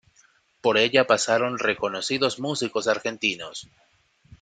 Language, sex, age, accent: Spanish, male, 19-29, América central